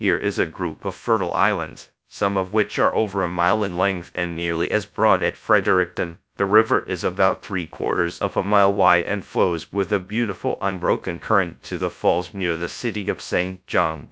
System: TTS, GradTTS